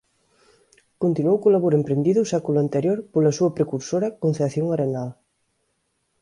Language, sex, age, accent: Galician, female, 19-29, Central (gheada)